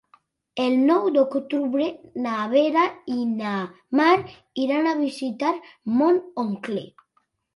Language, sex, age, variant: Catalan, male, under 19, Central